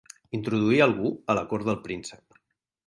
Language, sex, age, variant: Catalan, male, 40-49, Central